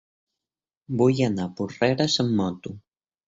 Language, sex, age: Catalan, male, 19-29